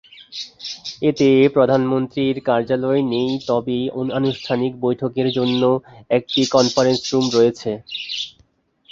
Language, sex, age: Bengali, male, under 19